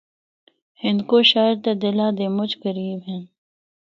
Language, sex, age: Northern Hindko, female, 19-29